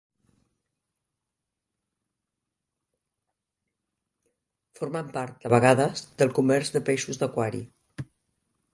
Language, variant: Catalan, Central